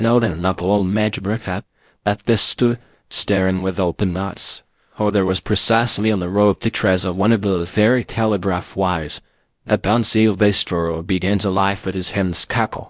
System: TTS, VITS